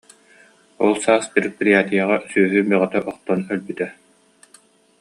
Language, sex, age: Yakut, male, 30-39